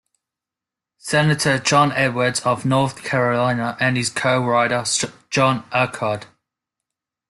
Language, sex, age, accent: English, male, 19-29, Australian English